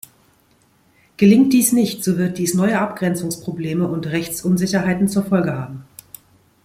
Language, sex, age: German, female, 40-49